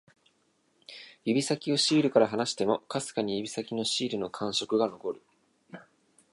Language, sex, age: Japanese, male, 19-29